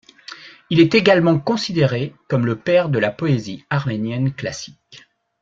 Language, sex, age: French, male, 60-69